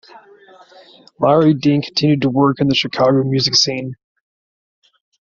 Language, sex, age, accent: English, male, 30-39, United States English